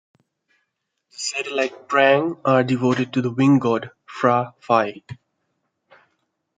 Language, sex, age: English, male, 19-29